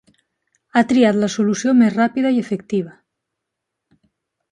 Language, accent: Catalan, valencià